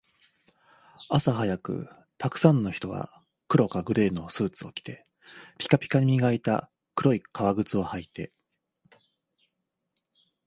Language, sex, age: Japanese, male, 30-39